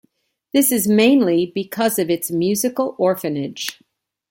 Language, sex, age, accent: English, female, 60-69, United States English